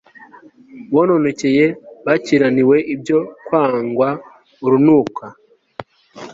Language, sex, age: Kinyarwanda, male, 19-29